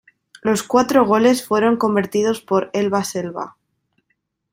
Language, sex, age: Spanish, female, 19-29